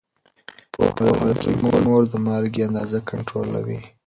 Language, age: Pashto, under 19